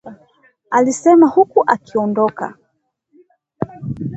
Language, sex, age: Swahili, female, 19-29